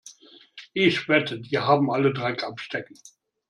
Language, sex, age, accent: German, male, 60-69, Deutschland Deutsch